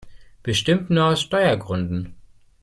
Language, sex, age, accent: German, male, 19-29, Deutschland Deutsch